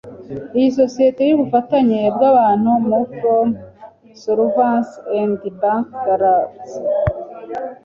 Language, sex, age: Kinyarwanda, female, 40-49